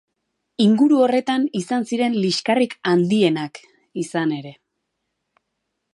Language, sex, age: Basque, female, 30-39